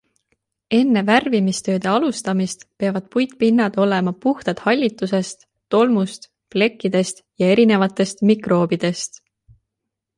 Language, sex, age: Estonian, female, 19-29